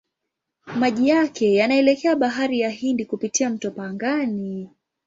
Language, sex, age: Swahili, female, 19-29